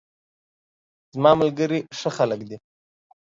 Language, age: Pashto, 19-29